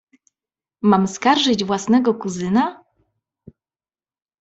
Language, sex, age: Polish, female, 30-39